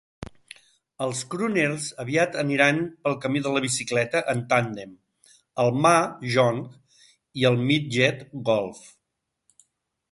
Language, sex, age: Catalan, male, 60-69